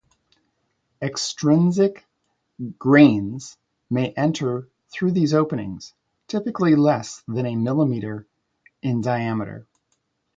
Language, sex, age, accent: English, male, 50-59, United States English